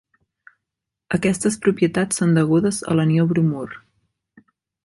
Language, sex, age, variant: Catalan, female, 19-29, Central